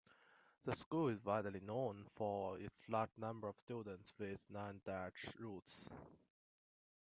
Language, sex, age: English, male, 30-39